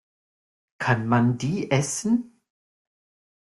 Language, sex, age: German, male, 40-49